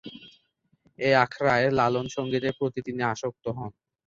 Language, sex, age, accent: Bengali, male, 19-29, Native; শুদ্ধ